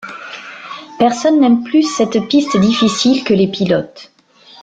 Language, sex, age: French, female, 40-49